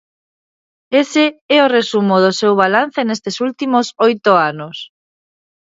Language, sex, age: Galician, female, 30-39